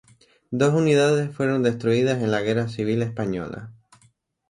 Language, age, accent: Spanish, 19-29, España: Islas Canarias